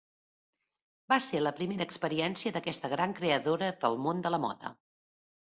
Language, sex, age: Catalan, female, 40-49